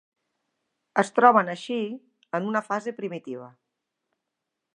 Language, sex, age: Catalan, female, 50-59